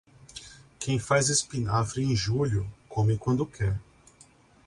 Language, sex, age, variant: Portuguese, male, 40-49, Portuguese (Brasil)